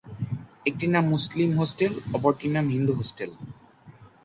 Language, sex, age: Bengali, male, under 19